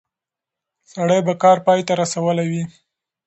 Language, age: Pashto, 30-39